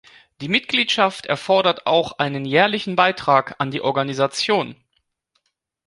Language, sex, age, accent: German, male, 30-39, Deutschland Deutsch